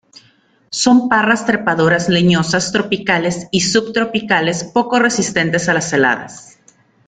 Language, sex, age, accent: Spanish, female, 30-39, México